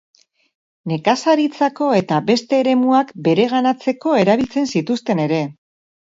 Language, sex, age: Basque, female, 40-49